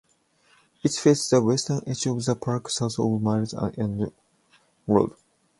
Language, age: English, 19-29